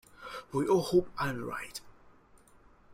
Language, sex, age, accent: English, male, 19-29, Malaysian English